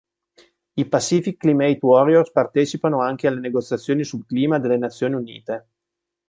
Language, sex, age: Italian, male, 50-59